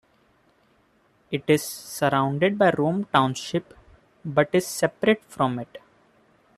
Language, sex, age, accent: English, male, 19-29, India and South Asia (India, Pakistan, Sri Lanka)